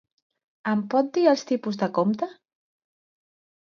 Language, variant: Catalan, Central